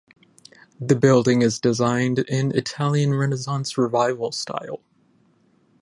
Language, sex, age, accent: English, male, 19-29, United States English